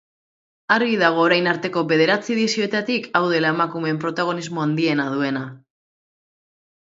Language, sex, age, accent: Basque, female, 30-39, Mendebalekoa (Araba, Bizkaia, Gipuzkoako mendebaleko herri batzuk)